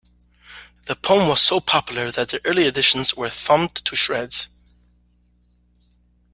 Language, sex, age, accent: English, male, 30-39, United States English